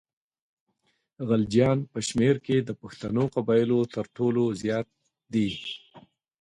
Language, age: Pashto, 40-49